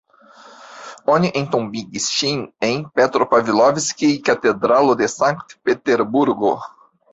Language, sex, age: Esperanto, male, 50-59